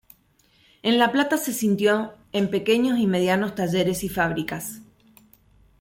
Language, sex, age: Spanish, female, 40-49